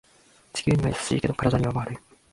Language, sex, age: Japanese, male, 19-29